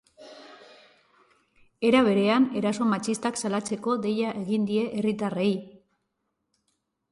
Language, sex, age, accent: Basque, female, 40-49, Mendebalekoa (Araba, Bizkaia, Gipuzkoako mendebaleko herri batzuk)